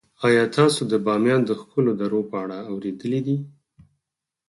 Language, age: Pashto, 30-39